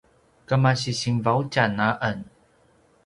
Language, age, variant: Paiwan, 30-39, pinayuanan a kinaikacedasan (東排灣語)